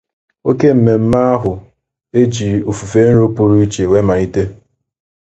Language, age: Igbo, 19-29